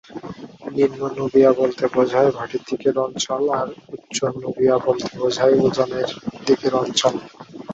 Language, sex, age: Bengali, male, 19-29